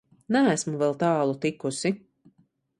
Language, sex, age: Latvian, female, 30-39